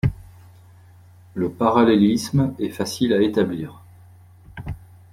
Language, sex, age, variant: French, male, 40-49, Français de métropole